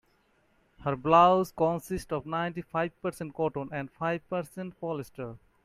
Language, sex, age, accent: English, male, 19-29, India and South Asia (India, Pakistan, Sri Lanka)